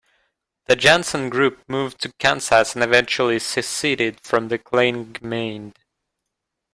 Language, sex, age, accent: English, male, 19-29, United States English